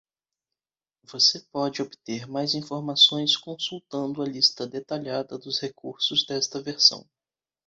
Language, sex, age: Portuguese, male, 19-29